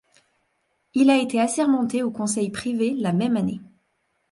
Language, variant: French, Français de métropole